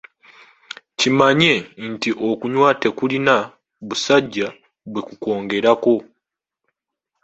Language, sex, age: Ganda, male, 19-29